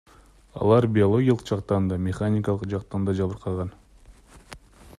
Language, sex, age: Kyrgyz, male, 19-29